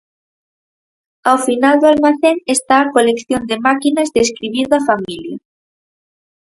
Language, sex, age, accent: Galician, female, under 19, Normativo (estándar)